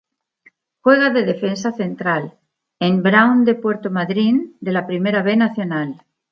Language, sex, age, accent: Spanish, female, 50-59, España: Centro-Sur peninsular (Madrid, Toledo, Castilla-La Mancha)